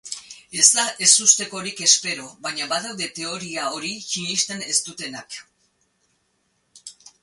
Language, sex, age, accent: Basque, female, 60-69, Erdialdekoa edo Nafarra (Gipuzkoa, Nafarroa)